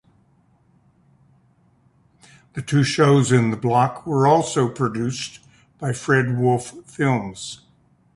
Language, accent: English, United States English